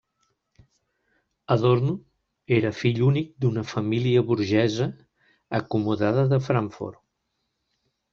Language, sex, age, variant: Catalan, male, 60-69, Central